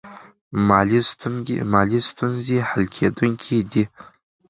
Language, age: Pashto, 19-29